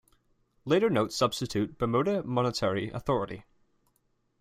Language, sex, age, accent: English, male, 19-29, England English